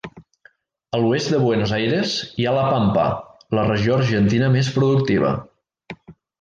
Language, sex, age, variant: Catalan, male, 40-49, Central